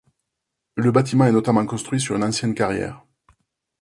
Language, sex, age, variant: French, male, 40-49, Français de métropole